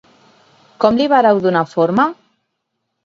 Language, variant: Catalan, Central